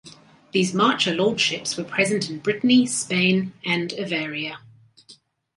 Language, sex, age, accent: English, female, 50-59, Australian English